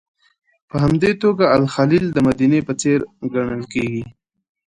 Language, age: Pashto, 19-29